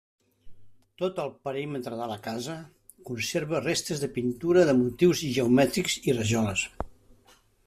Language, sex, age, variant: Catalan, male, 60-69, Septentrional